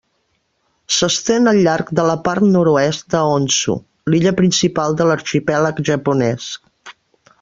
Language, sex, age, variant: Catalan, female, 60-69, Central